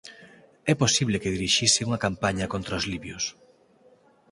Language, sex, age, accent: Galician, male, 19-29, Normativo (estándar)